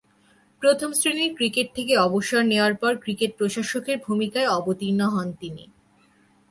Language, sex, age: Bengali, female, 19-29